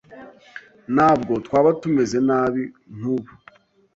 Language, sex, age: Kinyarwanda, male, 19-29